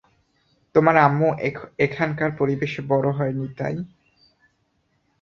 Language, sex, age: Bengali, male, 19-29